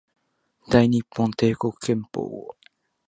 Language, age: Japanese, 19-29